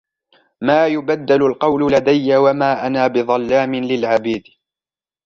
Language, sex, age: Arabic, male, 19-29